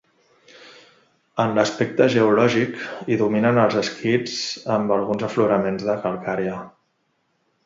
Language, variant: Catalan, Central